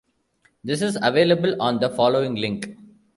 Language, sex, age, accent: English, male, 40-49, India and South Asia (India, Pakistan, Sri Lanka)